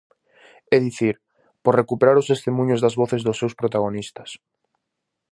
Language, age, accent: Galician, 19-29, Normativo (estándar)